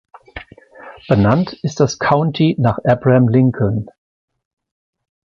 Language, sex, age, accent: German, male, 50-59, Deutschland Deutsch